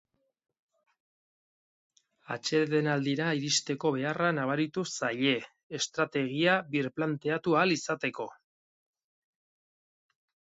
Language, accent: Basque, Erdialdekoa edo Nafarra (Gipuzkoa, Nafarroa)